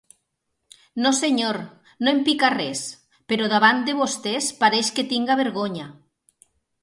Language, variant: Catalan, Nord-Occidental